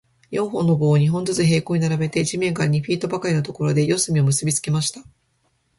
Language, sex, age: Japanese, female, 40-49